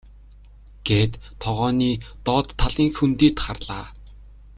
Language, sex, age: Mongolian, male, 19-29